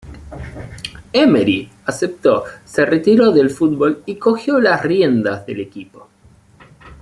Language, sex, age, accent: Spanish, male, 30-39, Rioplatense: Argentina, Uruguay, este de Bolivia, Paraguay